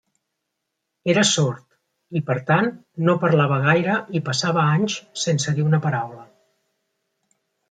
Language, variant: Catalan, Central